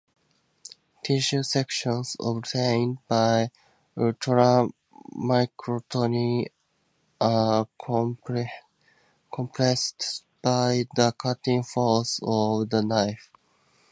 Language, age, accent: English, 19-29, United States English